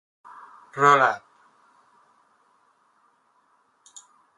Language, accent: Spanish, España: Centro-Sur peninsular (Madrid, Toledo, Castilla-La Mancha)